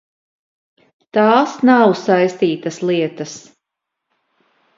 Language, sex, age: Latvian, female, 50-59